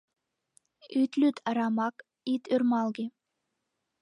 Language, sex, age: Mari, female, under 19